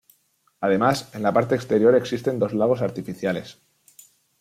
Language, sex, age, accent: Spanish, male, 19-29, España: Sur peninsular (Andalucia, Extremadura, Murcia)